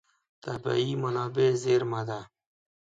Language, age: Pashto, 30-39